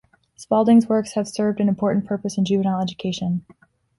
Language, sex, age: English, female, 19-29